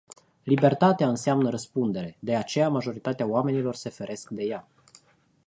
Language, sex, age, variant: Romanian, male, 40-49, Romanian-Romania